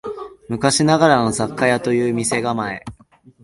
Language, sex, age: Japanese, male, 19-29